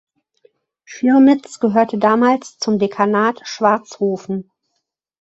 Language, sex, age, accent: German, female, 40-49, Deutschland Deutsch